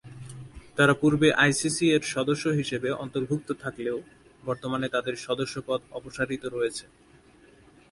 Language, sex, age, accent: Bengali, male, 19-29, Standard Bengali